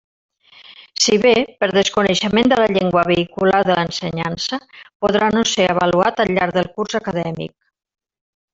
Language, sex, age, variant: Catalan, female, 60-69, Central